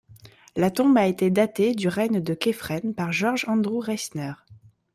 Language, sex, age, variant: French, female, 19-29, Français de métropole